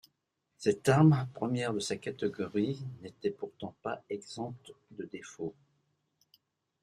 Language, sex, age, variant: French, male, 70-79, Français de métropole